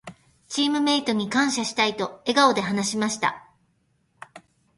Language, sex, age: Japanese, female, 50-59